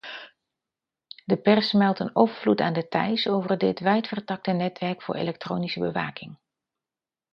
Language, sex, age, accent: Dutch, female, 50-59, Nederlands Nederlands